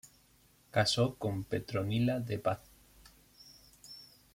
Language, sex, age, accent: Spanish, male, 30-39, España: Norte peninsular (Asturias, Castilla y León, Cantabria, País Vasco, Navarra, Aragón, La Rioja, Guadalajara, Cuenca)